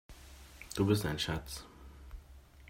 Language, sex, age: German, male, 30-39